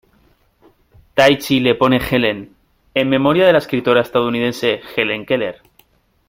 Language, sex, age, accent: Spanish, male, 30-39, España: Norte peninsular (Asturias, Castilla y León, Cantabria, País Vasco, Navarra, Aragón, La Rioja, Guadalajara, Cuenca)